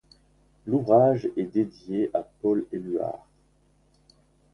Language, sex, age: French, male, 40-49